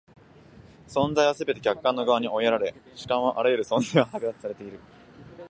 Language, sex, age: Japanese, male, 19-29